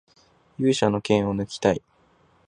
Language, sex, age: Japanese, male, 19-29